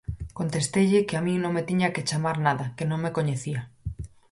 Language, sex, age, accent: Galician, female, 30-39, Normativo (estándar)